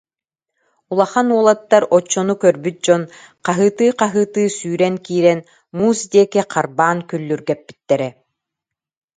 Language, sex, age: Yakut, female, 50-59